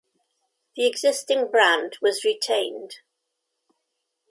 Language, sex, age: English, female, 70-79